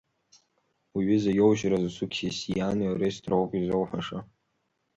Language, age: Abkhazian, under 19